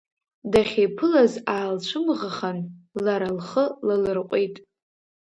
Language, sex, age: Abkhazian, female, under 19